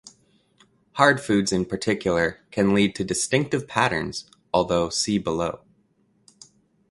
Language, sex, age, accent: English, male, 30-39, Canadian English